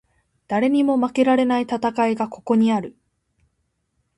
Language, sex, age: Japanese, female, 19-29